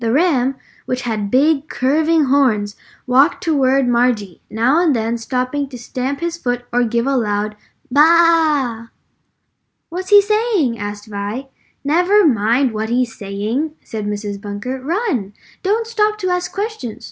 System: none